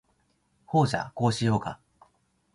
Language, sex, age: Japanese, male, 19-29